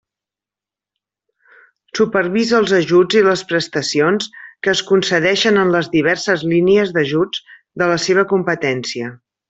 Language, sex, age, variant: Catalan, female, 50-59, Central